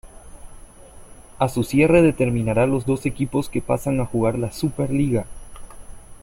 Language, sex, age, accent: Spanish, male, 19-29, América central